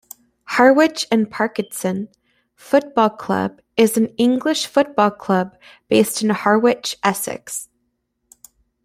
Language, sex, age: English, female, 19-29